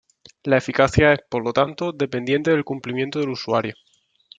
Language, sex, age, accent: Spanish, male, 19-29, España: Sur peninsular (Andalucia, Extremadura, Murcia)